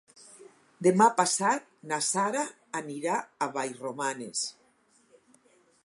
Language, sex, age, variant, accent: Catalan, female, 60-69, Nord-Occidental, nord-occidental